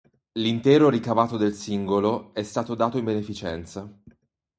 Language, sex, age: Italian, male, 30-39